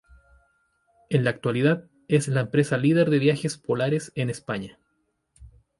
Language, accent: Spanish, Chileno: Chile, Cuyo